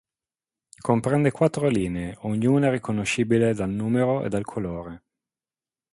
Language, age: Italian, 40-49